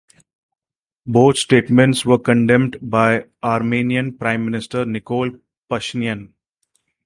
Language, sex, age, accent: English, male, 40-49, India and South Asia (India, Pakistan, Sri Lanka)